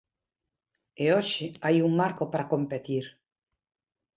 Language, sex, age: Galician, female, 60-69